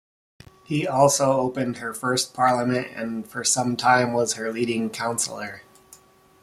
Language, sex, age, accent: English, male, 30-39, United States English